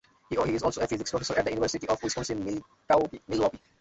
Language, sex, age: English, male, 19-29